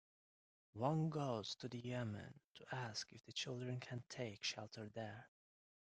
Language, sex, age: English, male, 19-29